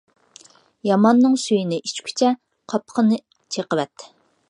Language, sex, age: Uyghur, female, 40-49